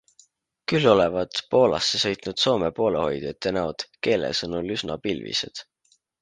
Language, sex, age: Estonian, male, 19-29